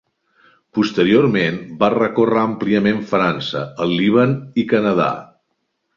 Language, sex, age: Catalan, male, 60-69